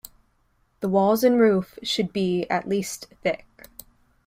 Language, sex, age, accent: English, female, 19-29, United States English